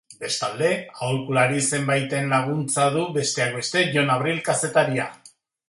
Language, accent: Basque, Erdialdekoa edo Nafarra (Gipuzkoa, Nafarroa)